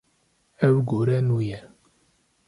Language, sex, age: Kurdish, male, 30-39